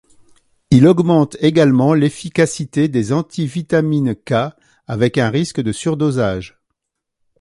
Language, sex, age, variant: French, male, 60-69, Français de métropole